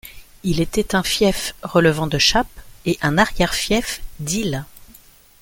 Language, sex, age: French, female, 40-49